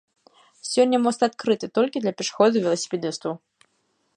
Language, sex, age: Belarusian, female, 19-29